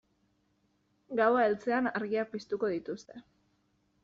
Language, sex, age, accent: Basque, female, 19-29, Mendebalekoa (Araba, Bizkaia, Gipuzkoako mendebaleko herri batzuk)